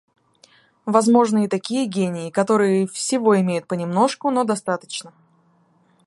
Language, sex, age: Russian, female, 19-29